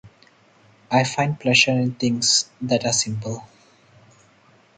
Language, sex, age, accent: English, male, 30-39, India and South Asia (India, Pakistan, Sri Lanka); Singaporean English